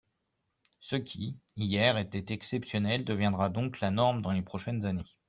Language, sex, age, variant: French, male, 40-49, Français de métropole